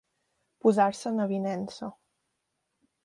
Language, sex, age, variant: Catalan, female, 19-29, Central